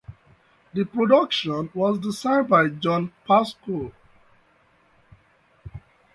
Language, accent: English, United States English